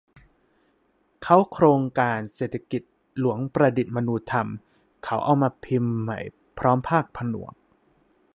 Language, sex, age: Thai, male, 19-29